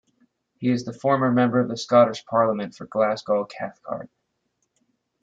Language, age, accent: English, 30-39, United States English